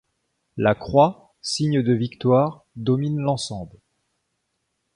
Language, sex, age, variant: French, male, 30-39, Français de métropole